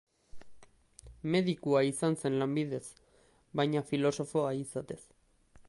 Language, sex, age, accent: Basque, male, 19-29, Mendebalekoa (Araba, Bizkaia, Gipuzkoako mendebaleko herri batzuk)